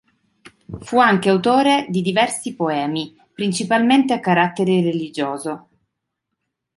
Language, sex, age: Italian, female, 30-39